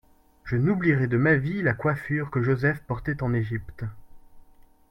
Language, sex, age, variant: French, male, 19-29, Français de métropole